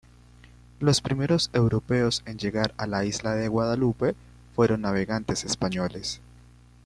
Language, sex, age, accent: Spanish, male, 19-29, Andino-Pacífico: Colombia, Perú, Ecuador, oeste de Bolivia y Venezuela andina